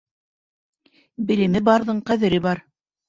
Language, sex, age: Bashkir, female, 60-69